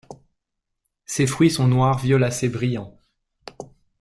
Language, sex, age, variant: French, male, 40-49, Français de métropole